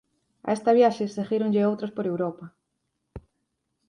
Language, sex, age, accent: Galician, female, 30-39, Atlántico (seseo e gheada)